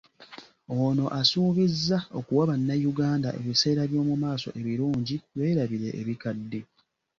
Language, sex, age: Ganda, male, 19-29